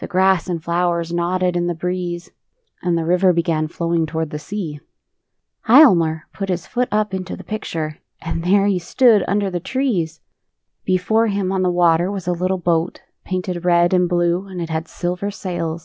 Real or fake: real